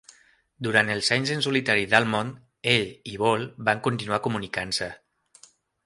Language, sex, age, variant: Catalan, male, 40-49, Central